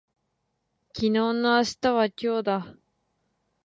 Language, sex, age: Japanese, female, 19-29